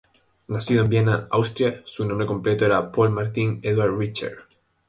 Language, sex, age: Spanish, male, 19-29